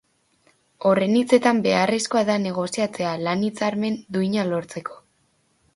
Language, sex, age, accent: Basque, female, under 19, Erdialdekoa edo Nafarra (Gipuzkoa, Nafarroa)